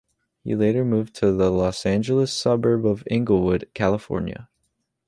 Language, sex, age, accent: English, male, under 19, United States English